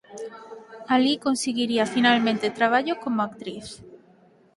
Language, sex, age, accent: Galician, female, 19-29, Normativo (estándar)